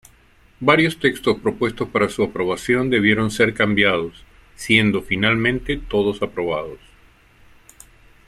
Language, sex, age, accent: Spanish, male, 60-69, Andino-Pacífico: Colombia, Perú, Ecuador, oeste de Bolivia y Venezuela andina